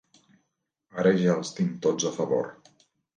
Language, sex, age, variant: Catalan, male, 60-69, Central